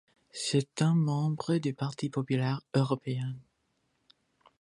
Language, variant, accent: French, Français d'Amérique du Nord, Français du Canada